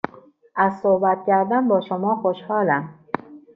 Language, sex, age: Persian, female, 50-59